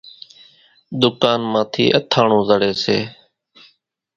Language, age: Kachi Koli, 19-29